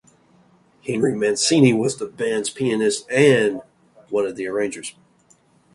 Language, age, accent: English, 19-29, United States English